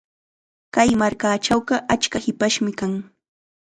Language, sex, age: Chiquián Ancash Quechua, female, 19-29